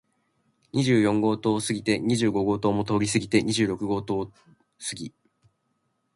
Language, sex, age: Japanese, male, 19-29